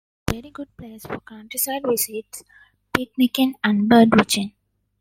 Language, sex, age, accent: English, female, 19-29, India and South Asia (India, Pakistan, Sri Lanka)